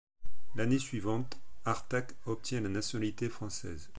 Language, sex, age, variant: French, male, 40-49, Français de métropole